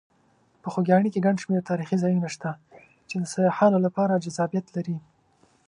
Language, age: Pashto, 19-29